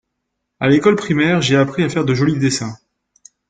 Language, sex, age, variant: French, male, 30-39, Français de métropole